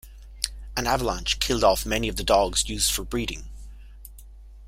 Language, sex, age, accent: English, male, 40-49, Irish English